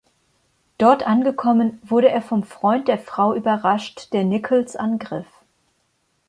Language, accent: German, Deutschland Deutsch